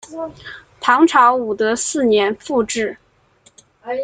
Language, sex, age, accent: Chinese, female, 19-29, 出生地：河南省